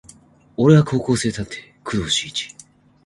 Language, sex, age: Japanese, male, 19-29